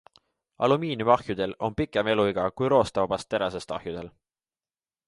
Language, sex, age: Estonian, male, 19-29